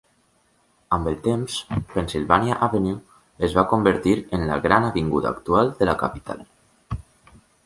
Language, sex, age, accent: Catalan, male, 19-29, valencià